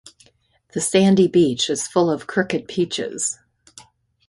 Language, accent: English, United States English